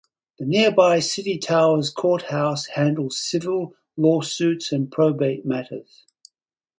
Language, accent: English, Australian English